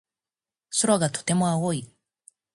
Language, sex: Japanese, female